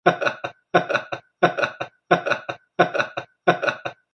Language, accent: English, United States English